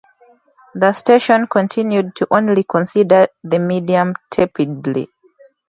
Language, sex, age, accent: English, female, 19-29, England English